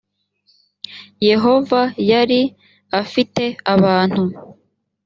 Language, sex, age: Kinyarwanda, female, 30-39